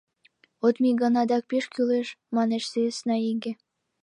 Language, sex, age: Mari, female, under 19